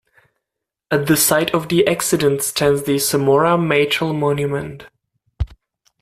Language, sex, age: English, male, 19-29